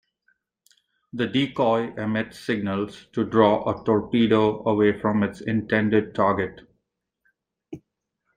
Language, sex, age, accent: English, male, 30-39, India and South Asia (India, Pakistan, Sri Lanka)